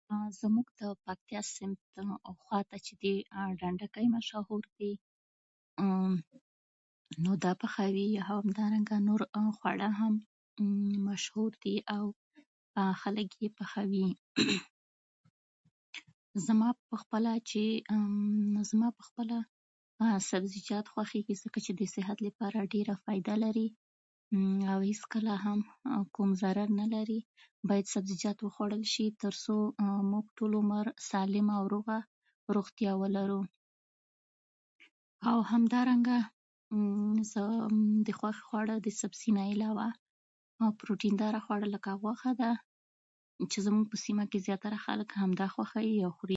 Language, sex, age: Pashto, female, 30-39